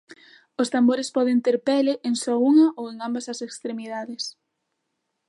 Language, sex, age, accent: Galician, female, 19-29, Atlántico (seseo e gheada)